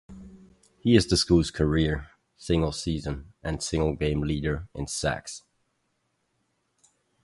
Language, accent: English, United States English